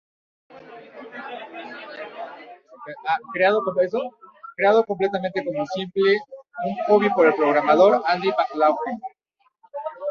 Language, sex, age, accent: Spanish, male, 40-49, México